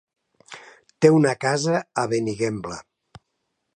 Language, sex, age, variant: Catalan, male, 60-69, Nord-Occidental